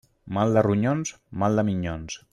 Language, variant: Catalan, Central